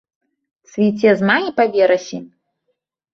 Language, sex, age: Belarusian, female, 30-39